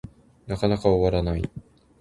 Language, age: Japanese, 19-29